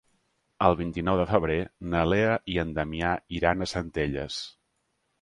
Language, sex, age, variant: Catalan, male, 30-39, Central